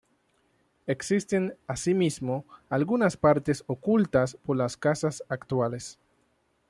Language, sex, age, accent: Spanish, male, 30-39, Caribe: Cuba, Venezuela, Puerto Rico, República Dominicana, Panamá, Colombia caribeña, México caribeño, Costa del golfo de México